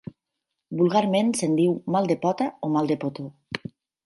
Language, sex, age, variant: Catalan, female, 40-49, Nord-Occidental